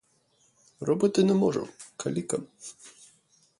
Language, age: Ukrainian, 19-29